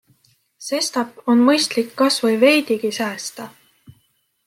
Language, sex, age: Estonian, female, 19-29